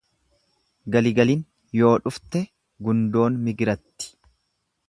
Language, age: Oromo, 30-39